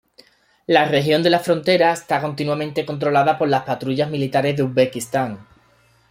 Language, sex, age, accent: Spanish, male, 30-39, España: Sur peninsular (Andalucia, Extremadura, Murcia)